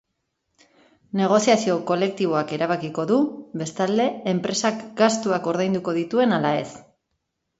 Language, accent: Basque, Erdialdekoa edo Nafarra (Gipuzkoa, Nafarroa)